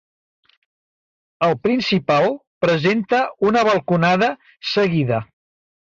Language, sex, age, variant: Catalan, male, 60-69, Central